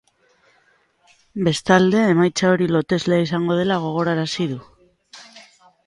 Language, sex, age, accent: Basque, female, 40-49, Mendebalekoa (Araba, Bizkaia, Gipuzkoako mendebaleko herri batzuk)